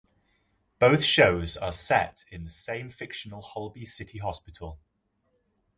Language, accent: English, England English